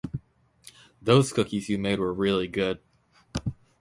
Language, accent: English, United States English